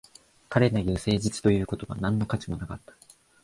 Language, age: Japanese, 19-29